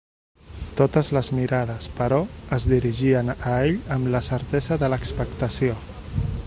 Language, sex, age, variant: Catalan, male, 40-49, Central